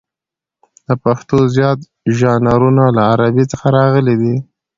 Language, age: Pashto, 19-29